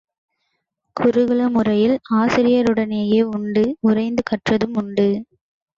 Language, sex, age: Tamil, female, under 19